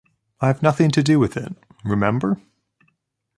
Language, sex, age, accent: English, male, 19-29, United States English